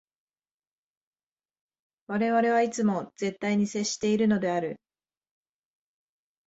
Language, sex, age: Japanese, female, 30-39